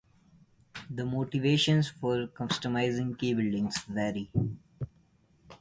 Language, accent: English, India and South Asia (India, Pakistan, Sri Lanka)